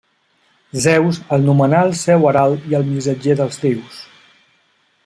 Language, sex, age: Catalan, male, 40-49